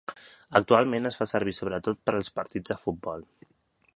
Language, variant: Catalan, Central